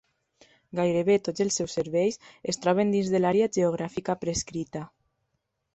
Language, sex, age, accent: Catalan, female, 19-29, valencià